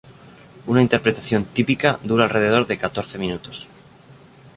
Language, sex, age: Spanish, male, 19-29